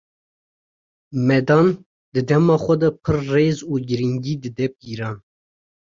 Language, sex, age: Kurdish, male, 19-29